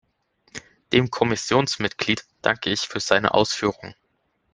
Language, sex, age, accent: German, male, under 19, Deutschland Deutsch